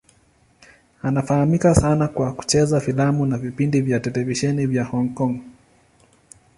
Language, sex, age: Swahili, male, 30-39